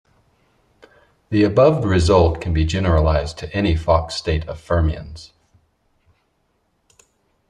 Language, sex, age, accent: English, male, 30-39, United States English